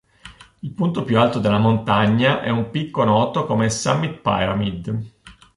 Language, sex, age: Italian, male, 30-39